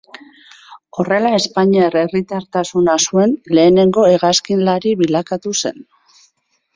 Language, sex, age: Basque, female, 40-49